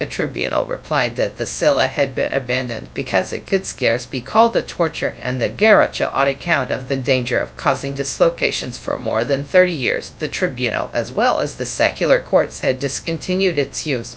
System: TTS, GradTTS